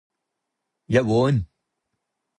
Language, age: Cantonese, 40-49